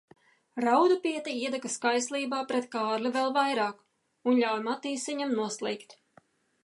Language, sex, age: Latvian, female, 40-49